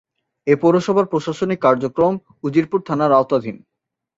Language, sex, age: Bengali, male, 19-29